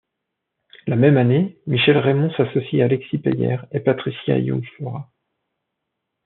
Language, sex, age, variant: French, male, 40-49, Français de métropole